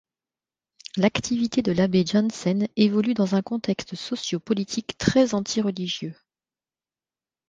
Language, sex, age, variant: French, female, 40-49, Français de métropole